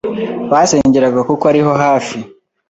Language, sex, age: Kinyarwanda, male, 19-29